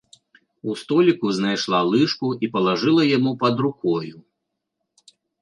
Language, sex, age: Belarusian, male, 40-49